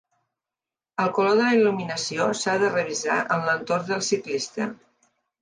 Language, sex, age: Catalan, female, 50-59